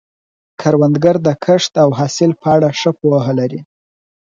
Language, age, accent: Pashto, 19-29, کندهارۍ لهجه